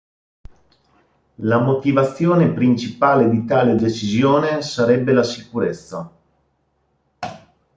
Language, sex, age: Italian, male, 40-49